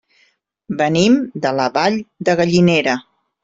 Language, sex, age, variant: Catalan, female, 40-49, Central